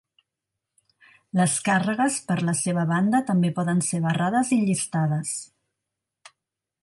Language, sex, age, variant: Catalan, female, 40-49, Central